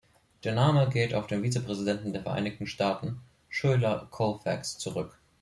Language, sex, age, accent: German, male, 19-29, Deutschland Deutsch